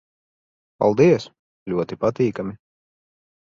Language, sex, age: Latvian, male, 19-29